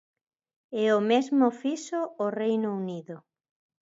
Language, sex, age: Galician, female, 50-59